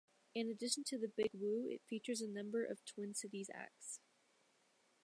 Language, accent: English, United States English